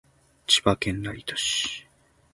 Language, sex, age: Japanese, male, 19-29